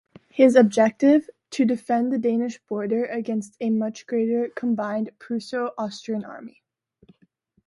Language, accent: English, United States English